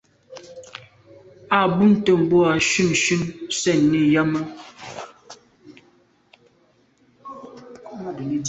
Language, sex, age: Medumba, female, 19-29